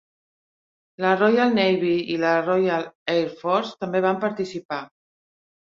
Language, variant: Catalan, Central